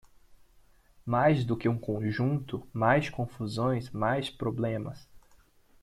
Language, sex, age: Portuguese, male, 30-39